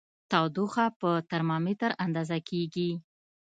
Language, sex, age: Pashto, female, 30-39